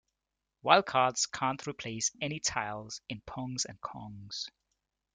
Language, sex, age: English, male, 30-39